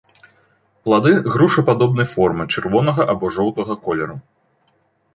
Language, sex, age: Belarusian, male, 19-29